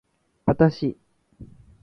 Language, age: Japanese, 19-29